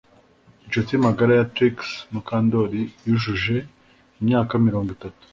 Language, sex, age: Kinyarwanda, male, 19-29